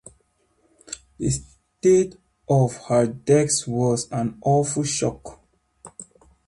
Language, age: English, 19-29